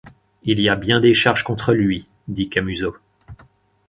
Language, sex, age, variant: French, male, 30-39, Français de métropole